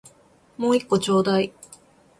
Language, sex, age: Japanese, female, 30-39